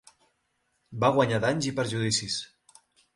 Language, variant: Catalan, Central